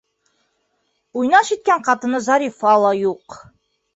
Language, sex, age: Bashkir, female, 30-39